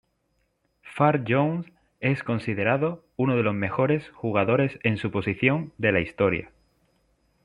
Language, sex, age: Spanish, male, under 19